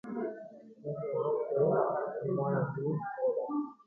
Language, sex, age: Guarani, male, 19-29